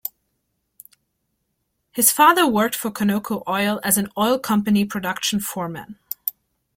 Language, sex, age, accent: English, female, 19-29, United States English